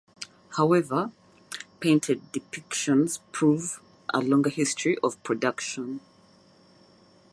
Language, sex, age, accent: English, female, 30-39, United States English